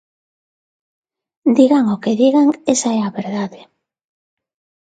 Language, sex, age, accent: Galician, female, 40-49, Neofalante